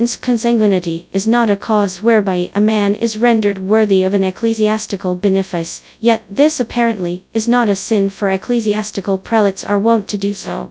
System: TTS, FastPitch